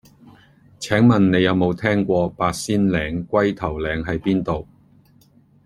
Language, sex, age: Cantonese, male, 50-59